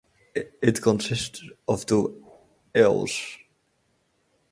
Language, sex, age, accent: English, male, 30-39, United States English